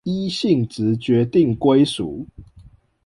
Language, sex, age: Chinese, male, 19-29